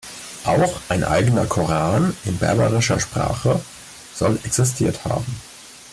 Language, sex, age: German, male, 30-39